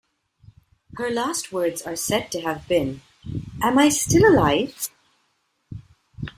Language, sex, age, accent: English, female, 30-39, India and South Asia (India, Pakistan, Sri Lanka)